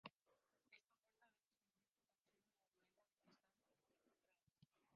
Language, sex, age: Spanish, female, 19-29